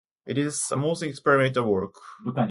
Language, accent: English, United States English